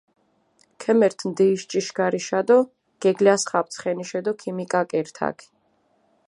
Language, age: Mingrelian, 40-49